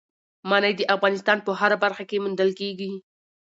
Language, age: Pashto, 19-29